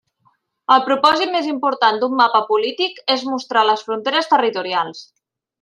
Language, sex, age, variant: Catalan, female, 30-39, Central